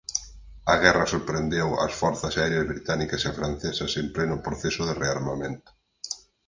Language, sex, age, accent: Galician, male, 40-49, Oriental (común en zona oriental)